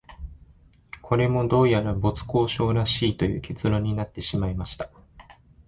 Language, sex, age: Japanese, male, 19-29